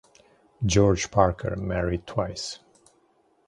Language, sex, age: English, male, 40-49